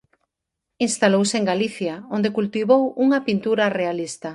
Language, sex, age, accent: Galician, female, 40-49, Normativo (estándar)